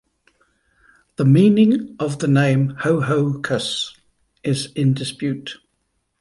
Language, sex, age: English, male, 50-59